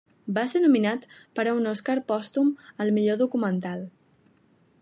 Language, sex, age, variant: Catalan, female, 19-29, Central